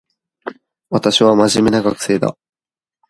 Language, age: Japanese, 19-29